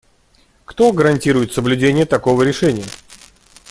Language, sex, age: Russian, male, 30-39